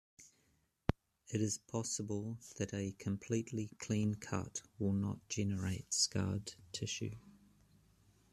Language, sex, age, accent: English, male, 50-59, New Zealand English